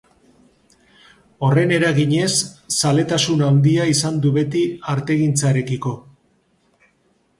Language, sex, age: Basque, male, 50-59